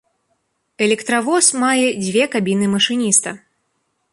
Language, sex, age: Belarusian, female, 19-29